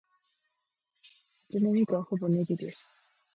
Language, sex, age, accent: Japanese, female, 19-29, 標準語